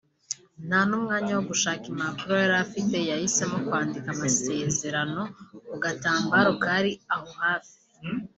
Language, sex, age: Kinyarwanda, female, under 19